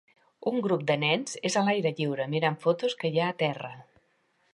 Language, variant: Catalan, Central